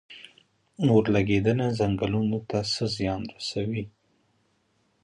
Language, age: Pashto, 30-39